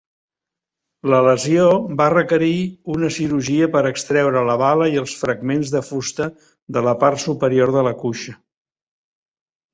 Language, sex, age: Catalan, male, 70-79